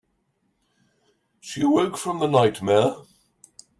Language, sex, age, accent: English, male, 70-79, England English